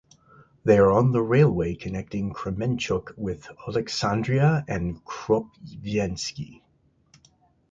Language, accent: English, United States English